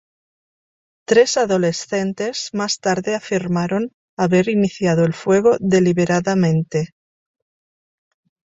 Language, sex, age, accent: Spanish, female, 50-59, España: Norte peninsular (Asturias, Castilla y León, Cantabria, País Vasco, Navarra, Aragón, La Rioja, Guadalajara, Cuenca)